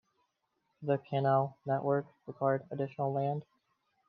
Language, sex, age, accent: English, male, 19-29, United States English